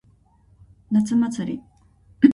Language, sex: Japanese, female